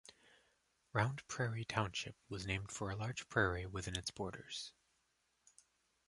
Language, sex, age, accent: English, male, 19-29, United States English